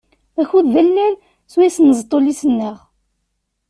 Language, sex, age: Kabyle, female, 19-29